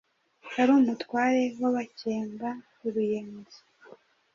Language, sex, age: Kinyarwanda, female, 30-39